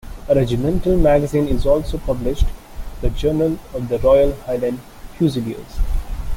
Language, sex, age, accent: English, male, 19-29, India and South Asia (India, Pakistan, Sri Lanka)